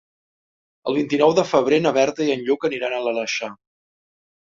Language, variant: Catalan, Central